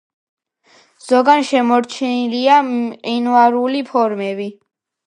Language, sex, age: Georgian, female, under 19